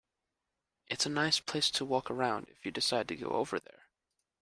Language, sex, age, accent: English, male, under 19, United States English